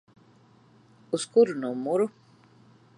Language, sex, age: Latvian, female, 50-59